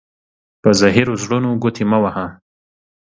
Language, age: Pashto, 30-39